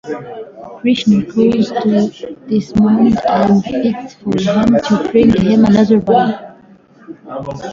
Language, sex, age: English, female, 19-29